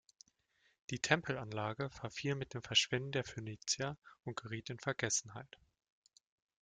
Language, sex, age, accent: German, male, 19-29, Deutschland Deutsch